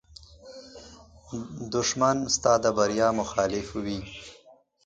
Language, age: Pashto, 19-29